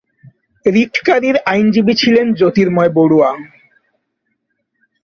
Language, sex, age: Bengali, male, 19-29